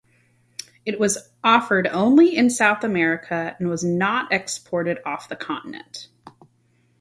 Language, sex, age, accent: English, female, 30-39, United States English